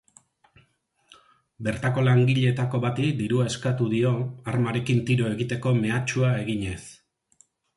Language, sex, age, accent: Basque, male, 50-59, Erdialdekoa edo Nafarra (Gipuzkoa, Nafarroa)